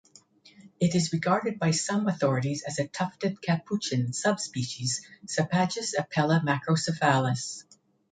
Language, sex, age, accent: English, female, 60-69, Canadian English